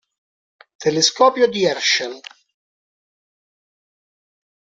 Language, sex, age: Italian, male, 60-69